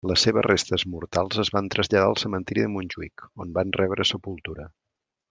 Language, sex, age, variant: Catalan, male, 40-49, Central